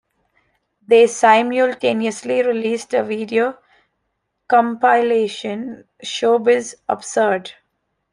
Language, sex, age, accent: English, female, 19-29, India and South Asia (India, Pakistan, Sri Lanka)